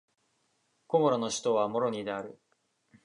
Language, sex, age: Japanese, male, 19-29